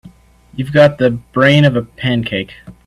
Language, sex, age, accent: English, male, 19-29, United States English